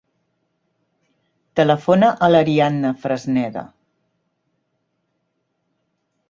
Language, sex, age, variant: Catalan, female, 50-59, Central